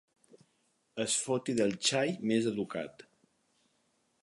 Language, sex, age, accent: Catalan, male, 50-59, mallorquí